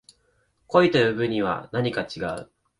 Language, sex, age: Japanese, male, 19-29